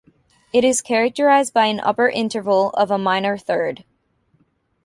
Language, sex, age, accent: English, female, 19-29, United States English